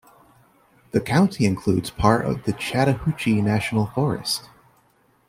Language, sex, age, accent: English, male, 30-39, United States English